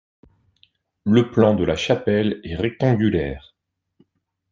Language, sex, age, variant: French, male, 40-49, Français de métropole